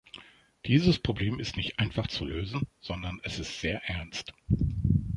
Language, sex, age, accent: German, male, 40-49, Deutschland Deutsch